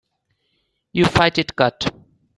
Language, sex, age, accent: English, male, under 19, India and South Asia (India, Pakistan, Sri Lanka)